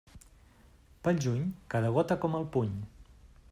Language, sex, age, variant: Catalan, male, 40-49, Central